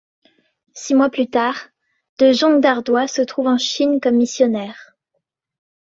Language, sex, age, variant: French, female, 19-29, Français de métropole